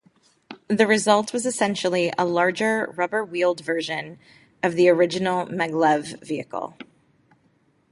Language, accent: English, United States English